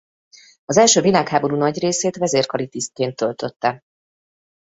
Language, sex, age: Hungarian, female, 30-39